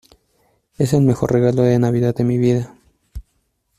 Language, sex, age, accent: Spanish, male, 19-29, Andino-Pacífico: Colombia, Perú, Ecuador, oeste de Bolivia y Venezuela andina